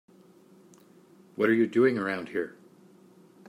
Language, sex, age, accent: English, male, 60-69, Canadian English